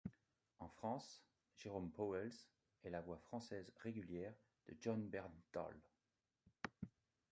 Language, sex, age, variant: French, male, 50-59, Français de métropole